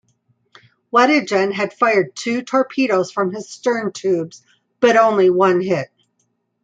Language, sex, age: English, female, 50-59